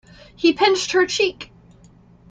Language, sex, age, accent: English, female, 19-29, United States English